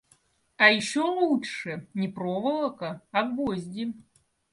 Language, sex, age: Russian, female, 40-49